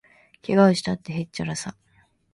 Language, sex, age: Japanese, female, 19-29